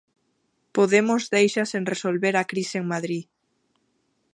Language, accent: Galician, Atlántico (seseo e gheada); Normativo (estándar)